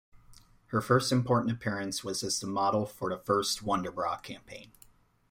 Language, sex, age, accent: English, male, 30-39, United States English